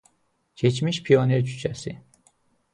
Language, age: Azerbaijani, 30-39